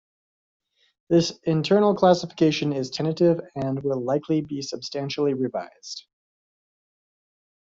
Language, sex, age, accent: English, male, 30-39, United States English